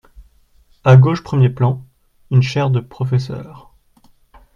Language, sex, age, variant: French, male, 19-29, Français de métropole